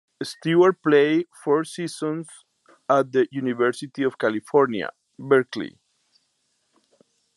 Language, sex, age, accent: English, male, 50-59, India and South Asia (India, Pakistan, Sri Lanka)